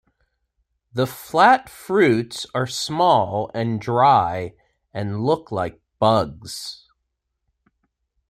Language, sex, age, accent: English, male, 40-49, United States English